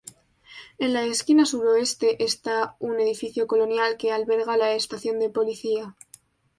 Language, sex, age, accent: Spanish, female, 19-29, España: Centro-Sur peninsular (Madrid, Toledo, Castilla-La Mancha)